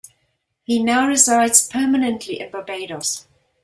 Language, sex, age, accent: English, female, 60-69, Southern African (South Africa, Zimbabwe, Namibia)